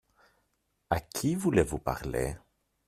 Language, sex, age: French, male, 30-39